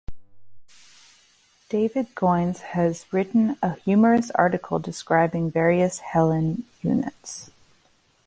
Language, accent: English, United States English